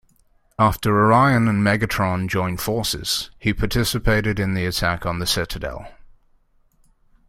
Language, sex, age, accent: English, male, 19-29, England English